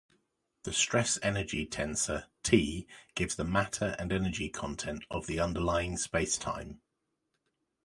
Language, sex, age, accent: English, male, 40-49, England English